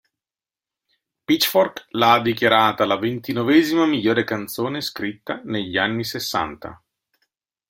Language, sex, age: Italian, male, 40-49